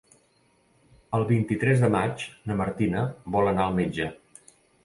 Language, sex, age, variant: Catalan, male, 40-49, Nord-Occidental